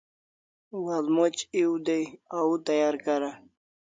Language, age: Kalasha, 19-29